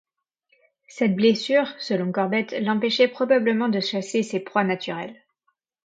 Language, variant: French, Français de métropole